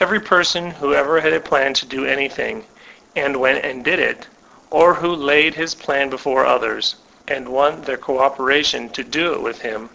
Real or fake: real